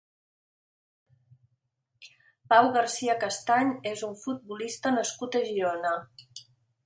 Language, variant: Catalan, Central